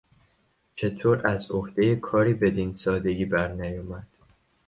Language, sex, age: Persian, male, under 19